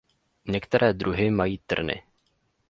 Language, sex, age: Czech, male, 19-29